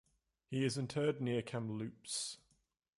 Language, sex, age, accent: English, male, 19-29, England English